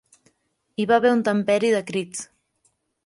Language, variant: Catalan, Central